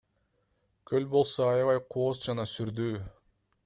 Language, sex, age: Kyrgyz, male, 19-29